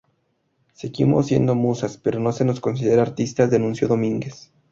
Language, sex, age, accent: Spanish, male, 19-29, México